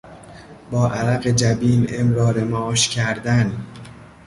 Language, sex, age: Persian, male, 30-39